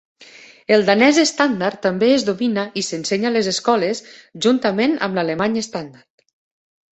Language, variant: Catalan, Nord-Occidental